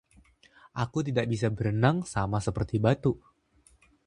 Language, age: Indonesian, 19-29